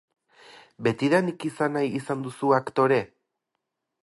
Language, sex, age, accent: Basque, male, 30-39, Erdialdekoa edo Nafarra (Gipuzkoa, Nafarroa)